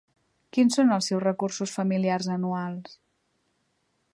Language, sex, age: Catalan, female, 40-49